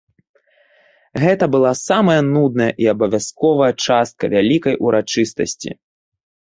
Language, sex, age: Belarusian, male, 19-29